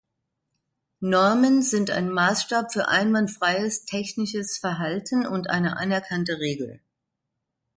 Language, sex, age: German, female, 50-59